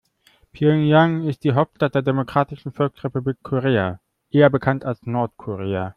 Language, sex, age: German, male, 19-29